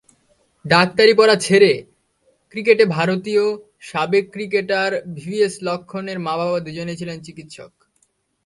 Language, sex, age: Bengali, male, under 19